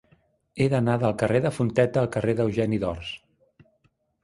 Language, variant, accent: Catalan, Central, central